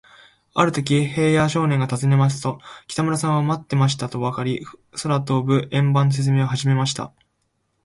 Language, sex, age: Japanese, male, 19-29